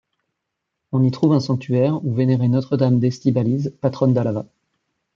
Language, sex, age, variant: French, male, 30-39, Français de métropole